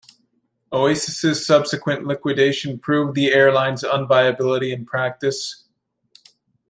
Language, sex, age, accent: English, male, 19-29, United States English